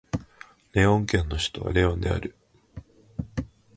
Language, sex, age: Japanese, male, 19-29